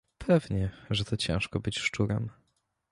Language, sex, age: Polish, male, 19-29